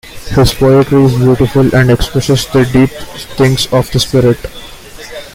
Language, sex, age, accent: English, male, 19-29, India and South Asia (India, Pakistan, Sri Lanka)